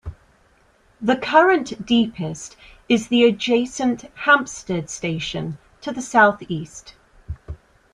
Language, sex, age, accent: English, female, 40-49, England English